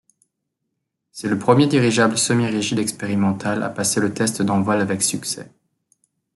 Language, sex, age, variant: French, male, 19-29, Français de métropole